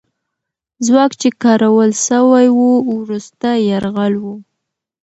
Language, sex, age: Pashto, female, under 19